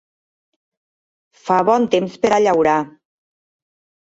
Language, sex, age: Catalan, female, 40-49